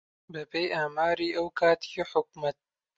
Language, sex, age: Central Kurdish, male, 19-29